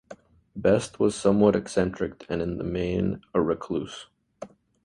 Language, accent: English, Canadian English